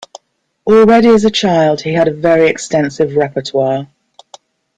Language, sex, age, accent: English, female, 40-49, England English